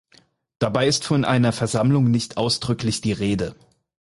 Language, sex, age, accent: German, male, 30-39, Deutschland Deutsch